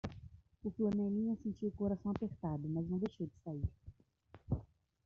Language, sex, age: Portuguese, female, under 19